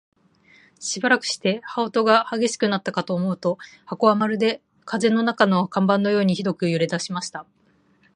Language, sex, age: Japanese, female, 30-39